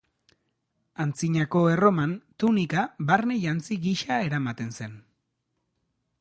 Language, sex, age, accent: Basque, male, 30-39, Erdialdekoa edo Nafarra (Gipuzkoa, Nafarroa)